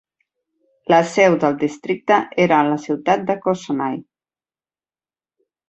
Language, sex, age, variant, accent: Catalan, female, 40-49, Central, tarragoní